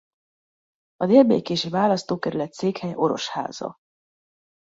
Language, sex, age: Hungarian, female, 19-29